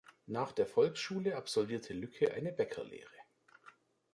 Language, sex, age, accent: German, male, 30-39, Deutschland Deutsch